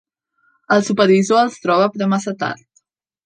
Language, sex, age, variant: Catalan, female, 19-29, Central